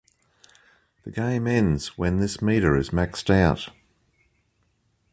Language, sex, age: English, male, 50-59